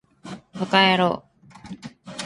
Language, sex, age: Japanese, female, 19-29